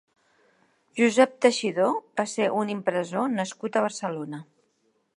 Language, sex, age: Catalan, female, 60-69